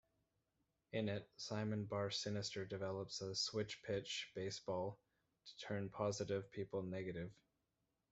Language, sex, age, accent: English, male, 30-39, Canadian English